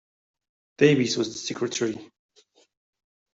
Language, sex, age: English, male, 30-39